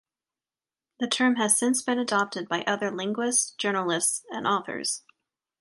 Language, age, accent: English, 19-29, United States English